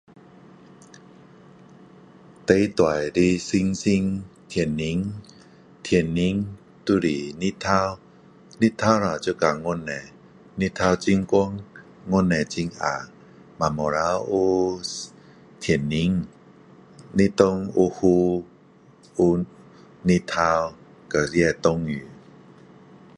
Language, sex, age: Min Dong Chinese, male, 50-59